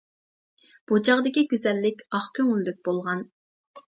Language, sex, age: Uyghur, female, 19-29